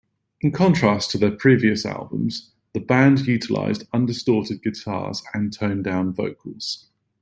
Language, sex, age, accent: English, male, 30-39, England English